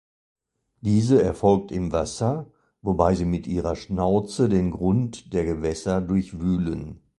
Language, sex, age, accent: German, male, 60-69, Deutschland Deutsch